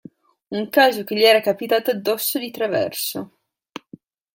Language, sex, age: Italian, female, 19-29